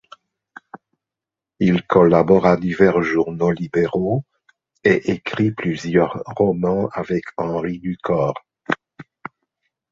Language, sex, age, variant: French, male, 60-69, Français de métropole